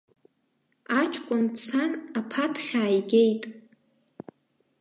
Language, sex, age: Abkhazian, female, under 19